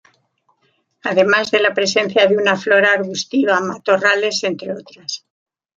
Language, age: Spanish, 60-69